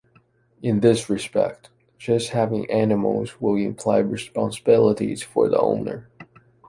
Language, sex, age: English, male, 19-29